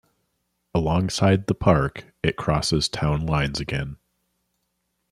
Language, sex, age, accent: English, male, 30-39, United States English